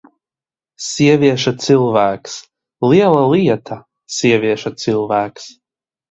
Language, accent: Latvian, Latgaliešu